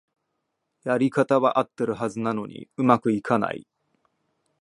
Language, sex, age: Japanese, male, 19-29